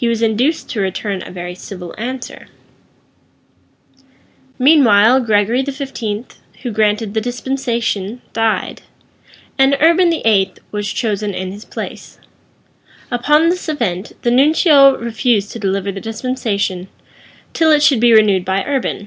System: none